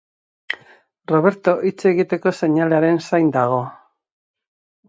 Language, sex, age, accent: Basque, female, 40-49, Mendebalekoa (Araba, Bizkaia, Gipuzkoako mendebaleko herri batzuk)